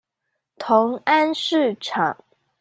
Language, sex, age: Chinese, female, 19-29